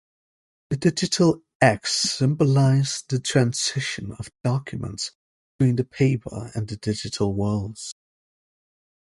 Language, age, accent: English, 19-29, United States English